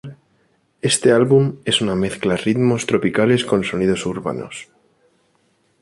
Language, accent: Spanish, España: Centro-Sur peninsular (Madrid, Toledo, Castilla-La Mancha)